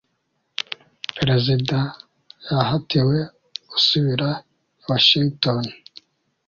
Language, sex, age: Kinyarwanda, male, 19-29